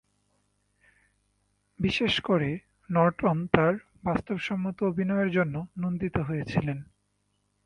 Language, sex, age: Bengali, male, 19-29